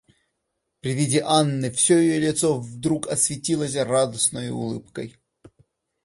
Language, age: Russian, 19-29